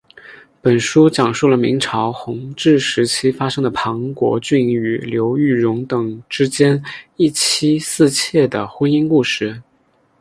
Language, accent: Chinese, 出生地：江西省